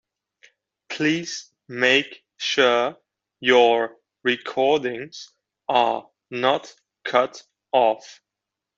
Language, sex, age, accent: English, male, 19-29, England English